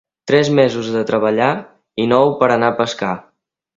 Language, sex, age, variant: Catalan, male, under 19, Central